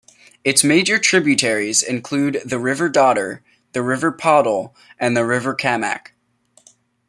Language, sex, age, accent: English, male, under 19, United States English